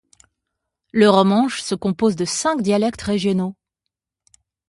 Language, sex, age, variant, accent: French, female, 40-49, Français d'Europe, Français de Suisse